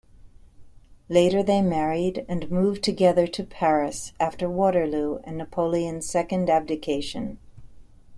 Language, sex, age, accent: English, female, 60-69, United States English